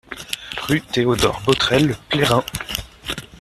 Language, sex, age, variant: French, male, 19-29, Français de métropole